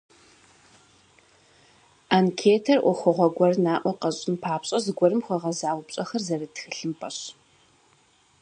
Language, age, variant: Kabardian, 19-29, Адыгэбзэ (Къэбэрдей, Кирил, псоми зэдай)